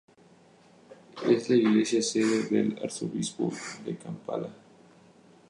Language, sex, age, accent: Spanish, male, 19-29, México